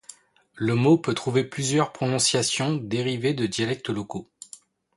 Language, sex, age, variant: French, male, 30-39, Français de métropole